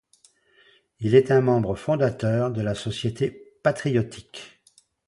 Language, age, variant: French, 70-79, Français de métropole